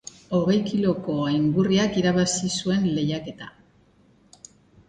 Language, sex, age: Basque, female, 50-59